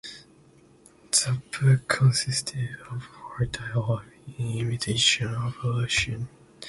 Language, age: English, under 19